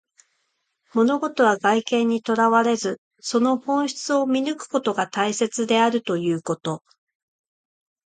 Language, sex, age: Japanese, female, 40-49